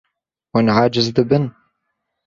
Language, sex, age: Kurdish, male, 19-29